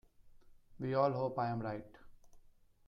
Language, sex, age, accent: English, male, 19-29, India and South Asia (India, Pakistan, Sri Lanka)